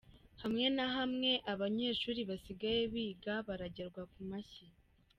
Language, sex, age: Kinyarwanda, female, under 19